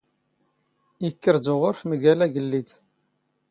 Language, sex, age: Standard Moroccan Tamazight, male, 30-39